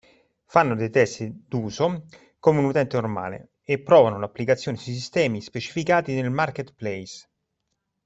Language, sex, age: Italian, male, 30-39